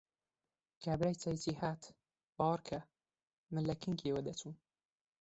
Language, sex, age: Central Kurdish, male, 19-29